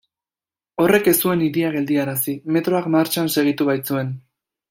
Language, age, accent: Basque, 19-29, Mendebalekoa (Araba, Bizkaia, Gipuzkoako mendebaleko herri batzuk)